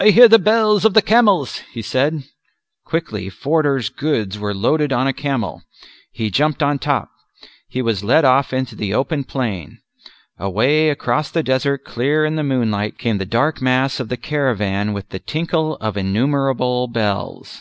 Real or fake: real